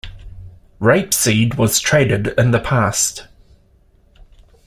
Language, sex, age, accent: English, male, 50-59, New Zealand English